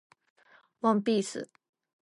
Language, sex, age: Japanese, female, 19-29